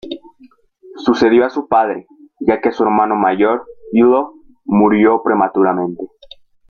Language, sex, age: Spanish, female, 19-29